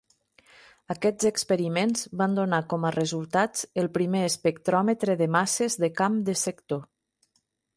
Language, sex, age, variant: Catalan, female, 40-49, Nord-Occidental